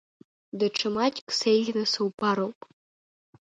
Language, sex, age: Abkhazian, female, under 19